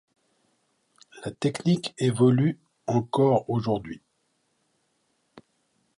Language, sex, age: French, male, 60-69